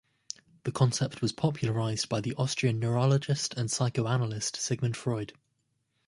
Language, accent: English, England English